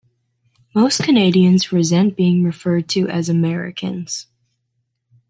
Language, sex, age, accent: English, female, 19-29, United States English